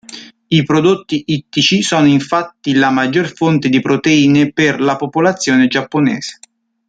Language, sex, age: Italian, male, 30-39